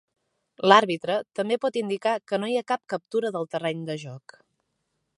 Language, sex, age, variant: Catalan, female, 30-39, Central